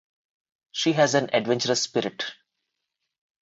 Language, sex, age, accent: English, male, 19-29, India and South Asia (India, Pakistan, Sri Lanka)